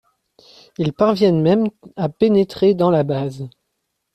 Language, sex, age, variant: French, male, under 19, Français de métropole